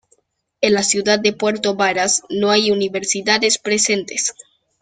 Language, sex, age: Spanish, male, under 19